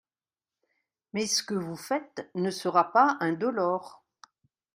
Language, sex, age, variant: French, female, 60-69, Français de métropole